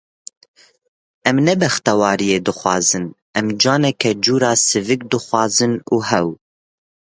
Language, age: Kurdish, 19-29